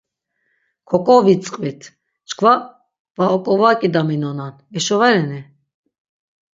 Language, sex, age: Laz, female, 60-69